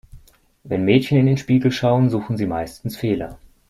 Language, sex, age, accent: German, male, 19-29, Deutschland Deutsch